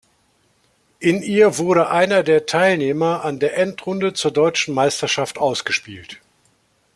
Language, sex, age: German, male, 60-69